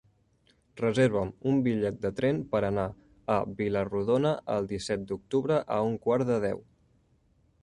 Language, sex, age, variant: Catalan, male, 19-29, Central